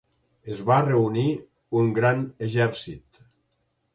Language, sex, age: Catalan, male, 60-69